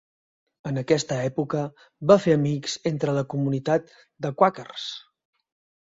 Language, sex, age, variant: Catalan, male, 40-49, Central